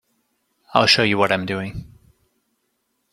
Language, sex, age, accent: English, male, 30-39, United States English